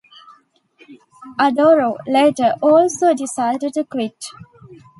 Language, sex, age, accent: English, female, 19-29, India and South Asia (India, Pakistan, Sri Lanka)